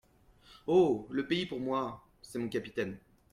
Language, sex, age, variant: French, male, 19-29, Français de métropole